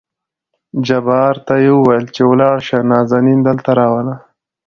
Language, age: Pashto, 19-29